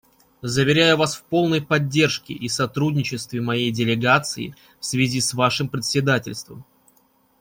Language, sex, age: Russian, male, 30-39